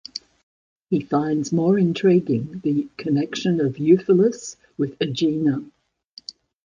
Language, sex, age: English, female, 70-79